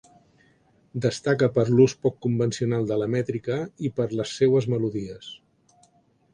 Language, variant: Catalan, Central